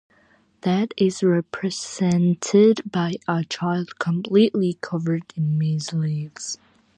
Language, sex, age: English, female, under 19